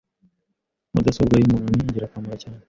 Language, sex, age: Kinyarwanda, male, 19-29